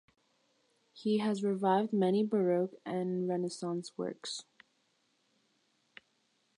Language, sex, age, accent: English, female, under 19, United States English